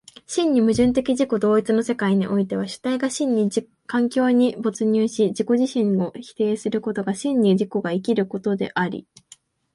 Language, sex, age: Japanese, female, 19-29